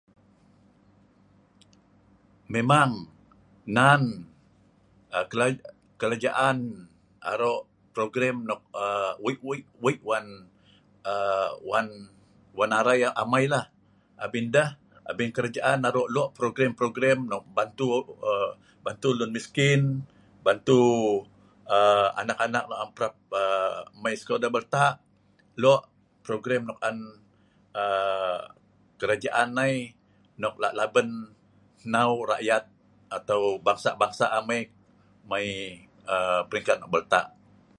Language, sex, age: Sa'ban, male, 60-69